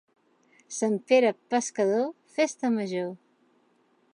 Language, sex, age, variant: Catalan, female, 40-49, Central